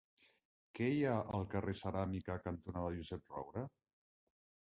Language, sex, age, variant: Catalan, male, 40-49, Central